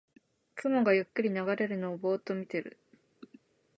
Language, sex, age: Japanese, female, 19-29